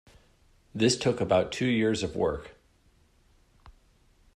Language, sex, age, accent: English, male, 40-49, United States English